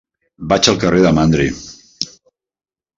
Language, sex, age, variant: Catalan, male, 50-59, Central